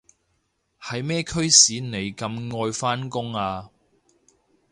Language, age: Cantonese, 30-39